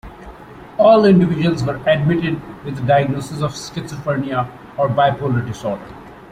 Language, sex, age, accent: English, male, 30-39, India and South Asia (India, Pakistan, Sri Lanka)